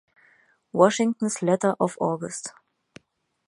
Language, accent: German, Deutschland Deutsch; Hochdeutsch